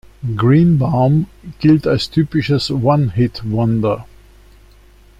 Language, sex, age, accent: German, male, 60-69, Österreichisches Deutsch